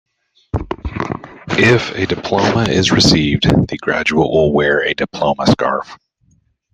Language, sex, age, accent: English, male, 40-49, United States English